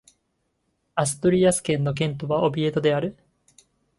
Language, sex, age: Japanese, male, 19-29